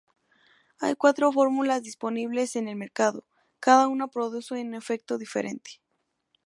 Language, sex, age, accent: Spanish, female, 19-29, México